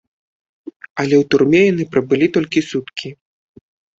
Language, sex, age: Belarusian, male, 30-39